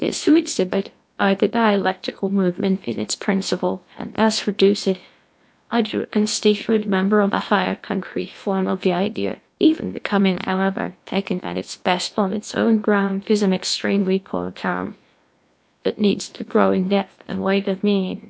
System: TTS, GlowTTS